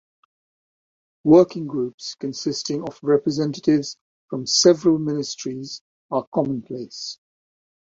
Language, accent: English, England English